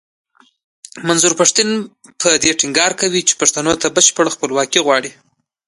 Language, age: Pashto, 19-29